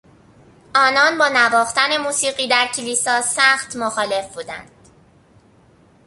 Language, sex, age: Persian, female, under 19